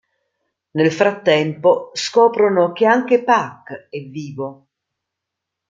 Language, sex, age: Italian, female, 50-59